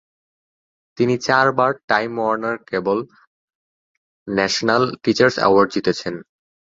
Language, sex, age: Bengali, male, 19-29